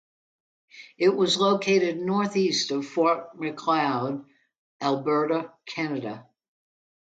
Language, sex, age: English, female, 70-79